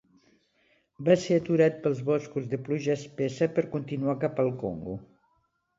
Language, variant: Catalan, Nord-Occidental